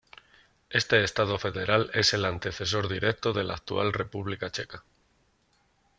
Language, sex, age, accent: Spanish, male, 30-39, España: Norte peninsular (Asturias, Castilla y León, Cantabria, País Vasco, Navarra, Aragón, La Rioja, Guadalajara, Cuenca)